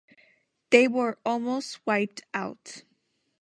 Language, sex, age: English, female, under 19